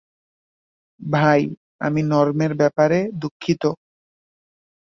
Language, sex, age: Bengali, male, 19-29